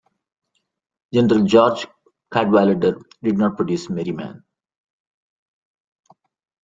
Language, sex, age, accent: English, male, 40-49, India and South Asia (India, Pakistan, Sri Lanka)